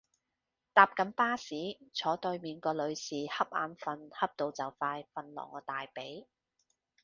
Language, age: Cantonese, 30-39